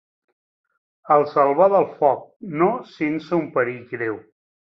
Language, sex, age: Catalan, male, 40-49